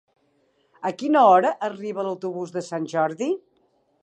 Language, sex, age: Catalan, female, 60-69